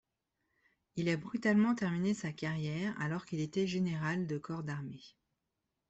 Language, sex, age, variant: French, female, 40-49, Français de métropole